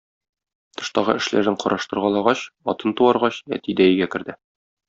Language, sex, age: Tatar, male, 30-39